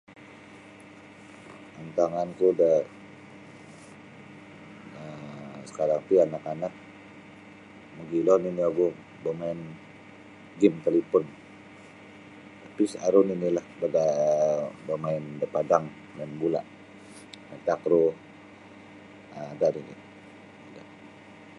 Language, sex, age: Sabah Bisaya, male, 40-49